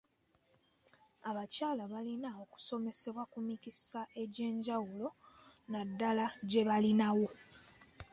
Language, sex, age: Ganda, female, 19-29